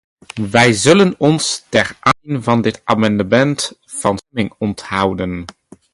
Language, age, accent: Dutch, 19-29, Nederlands Nederlands